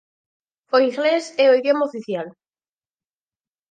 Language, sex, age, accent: Galician, female, 19-29, Atlántico (seseo e gheada)